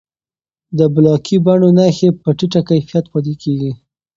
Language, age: Pashto, 19-29